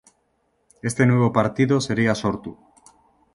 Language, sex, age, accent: Spanish, male, 30-39, España: Norte peninsular (Asturias, Castilla y León, Cantabria, País Vasco, Navarra, Aragón, La Rioja, Guadalajara, Cuenca)